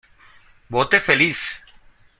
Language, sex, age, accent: Spanish, male, 40-49, Andino-Pacífico: Colombia, Perú, Ecuador, oeste de Bolivia y Venezuela andina